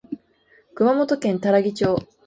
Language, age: Japanese, 19-29